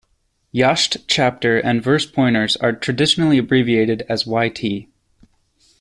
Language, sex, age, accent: English, male, 19-29, United States English